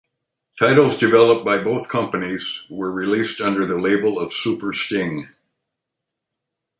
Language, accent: English, United States English